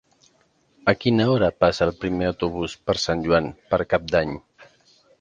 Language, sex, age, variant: Catalan, male, 40-49, Central